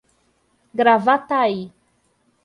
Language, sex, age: Portuguese, female, 30-39